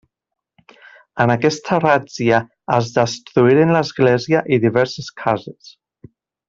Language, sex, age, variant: Catalan, male, 40-49, Central